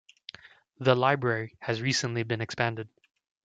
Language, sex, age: English, male, 19-29